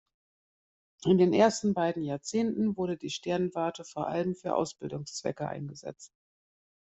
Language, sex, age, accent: German, male, 40-49, Deutschland Deutsch